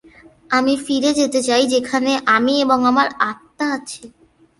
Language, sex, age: Bengali, female, under 19